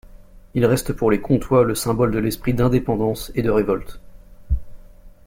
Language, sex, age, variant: French, male, 30-39, Français de métropole